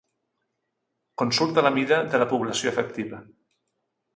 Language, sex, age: Catalan, male, 40-49